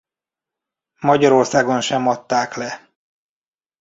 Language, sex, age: Hungarian, male, 30-39